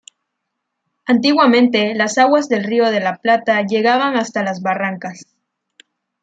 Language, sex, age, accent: Spanish, female, 19-29, México